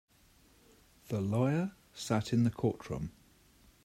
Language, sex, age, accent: English, male, 50-59, England English